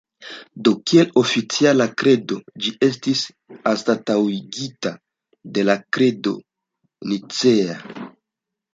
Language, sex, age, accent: Esperanto, male, 19-29, Internacia